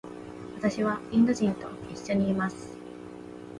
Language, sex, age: Japanese, female, 19-29